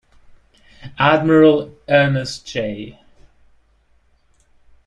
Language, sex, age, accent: English, male, 19-29, England English